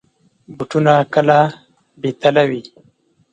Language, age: Pashto, 30-39